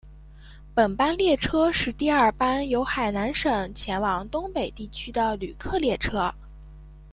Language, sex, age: Chinese, female, under 19